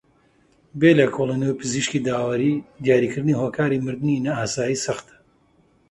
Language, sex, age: Central Kurdish, male, 30-39